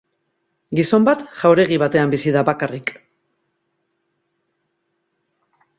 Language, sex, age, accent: Basque, female, 40-49, Mendebalekoa (Araba, Bizkaia, Gipuzkoako mendebaleko herri batzuk)